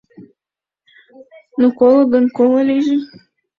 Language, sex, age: Mari, female, 19-29